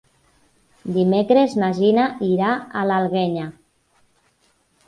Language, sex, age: Catalan, female, 30-39